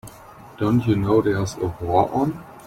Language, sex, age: English, male, 19-29